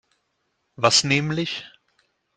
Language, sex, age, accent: German, male, 40-49, Deutschland Deutsch